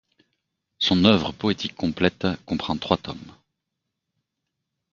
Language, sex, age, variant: French, male, 30-39, Français de métropole